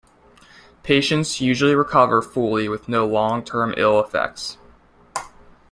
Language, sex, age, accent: English, male, 19-29, United States English